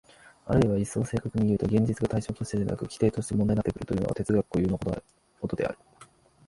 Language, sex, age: Japanese, male, 19-29